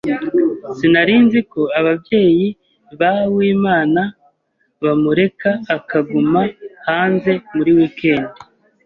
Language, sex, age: Kinyarwanda, male, 30-39